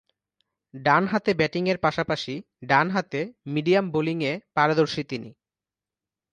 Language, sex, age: Bengali, male, 19-29